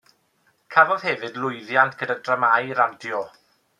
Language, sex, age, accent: Welsh, male, 19-29, Y Deyrnas Unedig Cymraeg